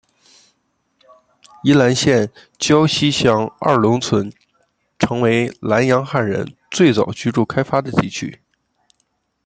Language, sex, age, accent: Chinese, male, 30-39, 出生地：黑龙江省